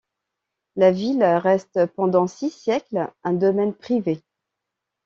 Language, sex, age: French, female, 30-39